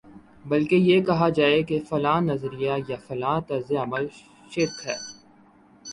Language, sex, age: Urdu, male, 19-29